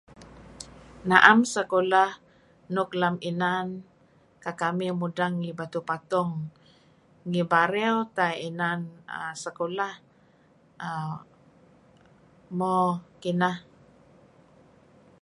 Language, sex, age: Kelabit, female, 60-69